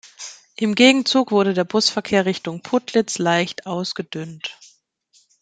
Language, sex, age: German, female, 30-39